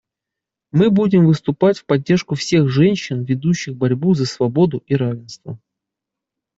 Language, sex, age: Russian, male, 30-39